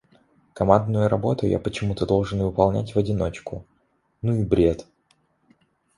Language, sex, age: Russian, male, 19-29